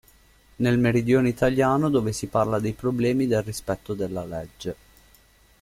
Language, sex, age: Italian, male, 19-29